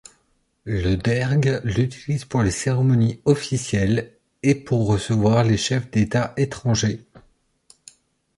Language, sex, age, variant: French, male, 30-39, Français de métropole